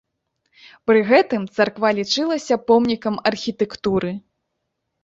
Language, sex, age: Belarusian, female, 19-29